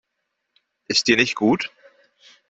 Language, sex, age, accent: German, male, 30-39, Deutschland Deutsch